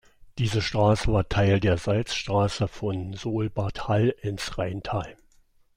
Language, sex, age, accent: German, male, 60-69, Deutschland Deutsch